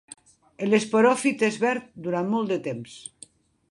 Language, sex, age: Catalan, female, 60-69